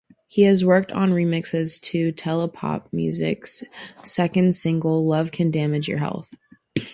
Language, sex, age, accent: English, female, under 19, United States English